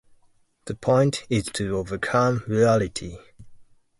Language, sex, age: English, male, 19-29